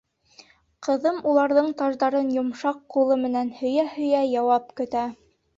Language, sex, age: Bashkir, female, 19-29